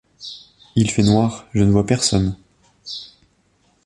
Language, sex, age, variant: French, male, under 19, Français de métropole